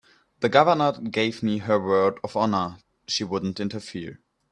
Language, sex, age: English, male, 19-29